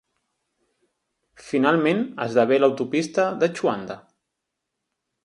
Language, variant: Catalan, Central